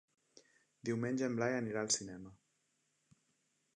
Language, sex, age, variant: Catalan, male, 40-49, Nord-Occidental